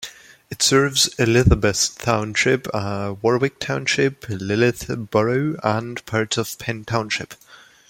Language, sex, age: English, male, 19-29